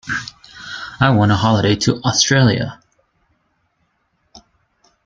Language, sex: English, male